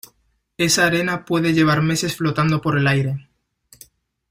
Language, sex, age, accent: Spanish, male, 19-29, España: Centro-Sur peninsular (Madrid, Toledo, Castilla-La Mancha)